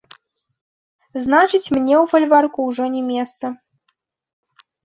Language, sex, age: Belarusian, female, 19-29